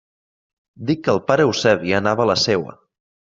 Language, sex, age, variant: Catalan, male, 19-29, Nord-Occidental